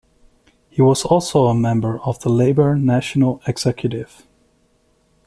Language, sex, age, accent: English, male, 30-39, United States English